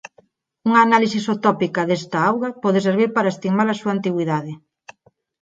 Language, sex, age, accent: Galician, female, 40-49, Neofalante